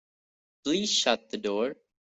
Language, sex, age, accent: English, male, under 19, India and South Asia (India, Pakistan, Sri Lanka)